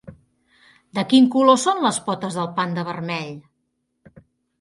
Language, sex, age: Catalan, female, 50-59